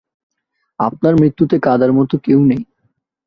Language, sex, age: Bengali, male, 19-29